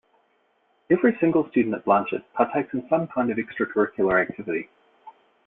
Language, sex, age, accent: English, male, 40-49, New Zealand English